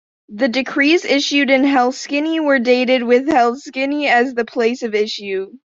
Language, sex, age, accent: English, female, under 19, United States English